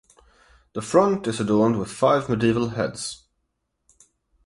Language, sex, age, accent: English, male, 19-29, United States English; England English